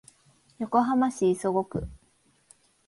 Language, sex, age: Japanese, female, 19-29